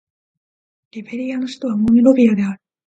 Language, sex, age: Japanese, female, 19-29